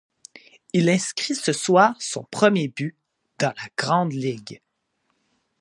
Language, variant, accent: French, Français d'Amérique du Nord, Français du Canada